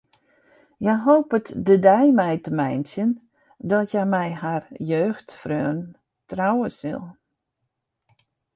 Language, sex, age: Western Frisian, female, 60-69